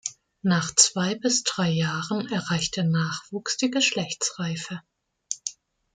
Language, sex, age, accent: German, female, 19-29, Deutschland Deutsch